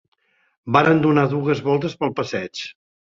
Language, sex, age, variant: Catalan, male, 70-79, Central